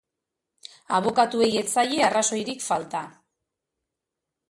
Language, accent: Basque, Mendebalekoa (Araba, Bizkaia, Gipuzkoako mendebaleko herri batzuk)